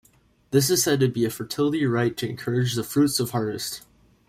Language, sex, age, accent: English, male, under 19, United States English